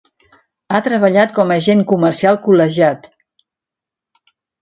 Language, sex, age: Catalan, female, 60-69